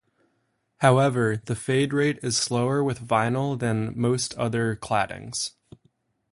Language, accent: English, United States English